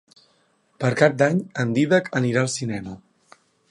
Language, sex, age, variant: Catalan, male, 19-29, Central